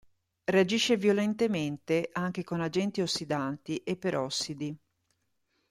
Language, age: Italian, 50-59